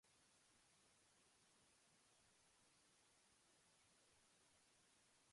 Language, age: Spanish, under 19